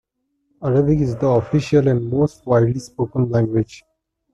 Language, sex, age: English, male, 19-29